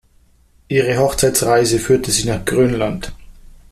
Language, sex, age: German, male, 30-39